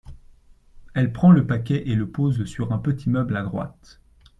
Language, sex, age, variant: French, male, 19-29, Français de métropole